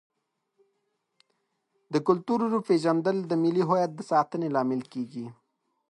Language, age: Pashto, 19-29